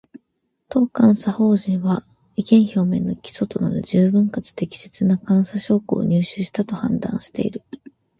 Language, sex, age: Japanese, female, 19-29